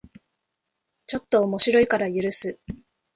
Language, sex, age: Japanese, female, 19-29